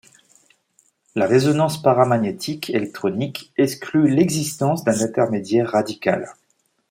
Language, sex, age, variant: French, male, 30-39, Français de métropole